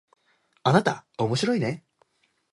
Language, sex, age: Japanese, male, 19-29